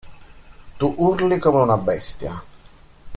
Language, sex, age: Italian, male, 50-59